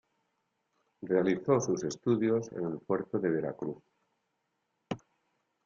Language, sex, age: Spanish, male, 60-69